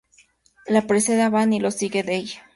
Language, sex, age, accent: Spanish, female, under 19, México